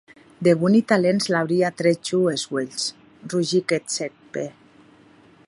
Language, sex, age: Occitan, female, 40-49